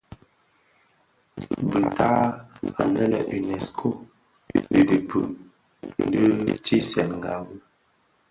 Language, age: Bafia, 19-29